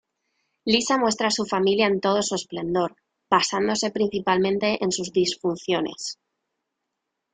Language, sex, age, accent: Spanish, female, 19-29, España: Centro-Sur peninsular (Madrid, Toledo, Castilla-La Mancha)